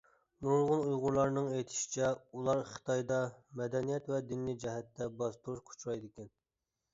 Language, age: Uyghur, 19-29